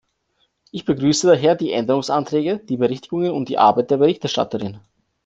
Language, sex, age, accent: German, male, 19-29, Österreichisches Deutsch